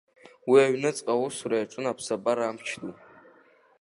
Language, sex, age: Abkhazian, male, under 19